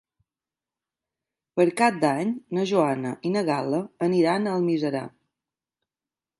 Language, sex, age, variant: Catalan, female, 50-59, Balear